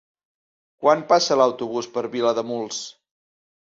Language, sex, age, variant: Catalan, male, 40-49, Central